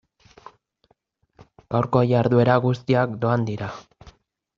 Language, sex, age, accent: Basque, male, 30-39, Mendebalekoa (Araba, Bizkaia, Gipuzkoako mendebaleko herri batzuk)